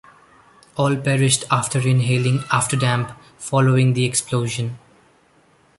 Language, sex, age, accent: English, male, 19-29, India and South Asia (India, Pakistan, Sri Lanka)